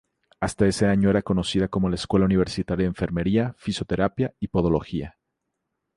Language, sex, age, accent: Spanish, male, 30-39, México